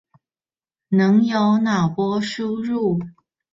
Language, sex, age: Chinese, female, 30-39